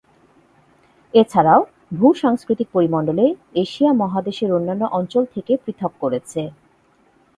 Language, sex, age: Bengali, female, 30-39